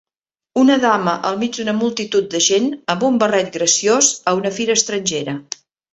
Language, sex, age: Catalan, female, 60-69